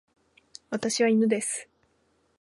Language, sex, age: Japanese, female, under 19